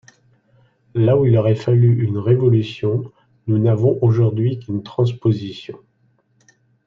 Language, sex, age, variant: French, male, 50-59, Français de métropole